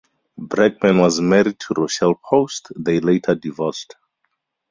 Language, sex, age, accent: English, male, 30-39, Southern African (South Africa, Zimbabwe, Namibia)